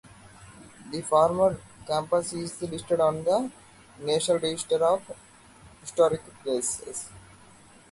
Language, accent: English, India and South Asia (India, Pakistan, Sri Lanka)